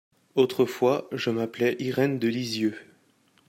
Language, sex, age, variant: French, male, 19-29, Français de métropole